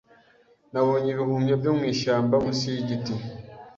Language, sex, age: Kinyarwanda, male, 19-29